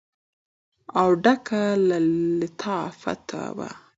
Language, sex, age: Pashto, female, 19-29